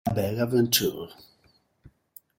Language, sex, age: Italian, male, 50-59